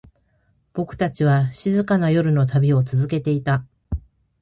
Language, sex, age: Japanese, female, 40-49